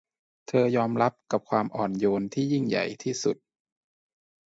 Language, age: Thai, 19-29